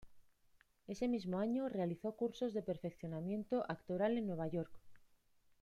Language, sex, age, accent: Spanish, female, 30-39, España: Norte peninsular (Asturias, Castilla y León, Cantabria, País Vasco, Navarra, Aragón, La Rioja, Guadalajara, Cuenca)